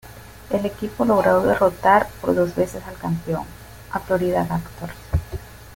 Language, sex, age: Spanish, female, 50-59